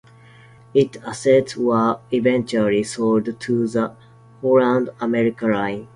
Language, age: English, 19-29